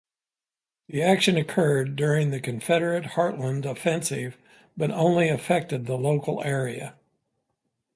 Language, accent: English, United States English